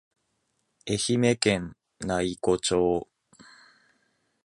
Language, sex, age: Japanese, male, 19-29